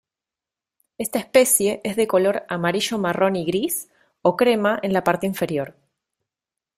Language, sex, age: Spanish, female, 30-39